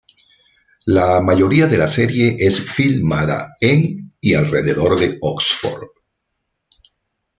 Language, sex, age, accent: Spanish, male, 50-59, Caribe: Cuba, Venezuela, Puerto Rico, República Dominicana, Panamá, Colombia caribeña, México caribeño, Costa del golfo de México